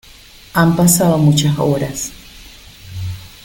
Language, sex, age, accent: Spanish, female, 40-49, Caribe: Cuba, Venezuela, Puerto Rico, República Dominicana, Panamá, Colombia caribeña, México caribeño, Costa del golfo de México